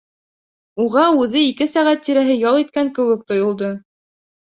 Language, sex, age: Bashkir, female, 19-29